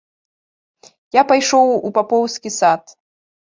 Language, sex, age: Belarusian, female, under 19